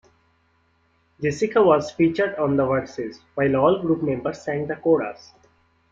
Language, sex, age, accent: English, male, 19-29, India and South Asia (India, Pakistan, Sri Lanka)